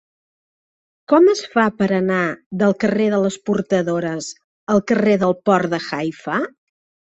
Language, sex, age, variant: Catalan, female, 50-59, Central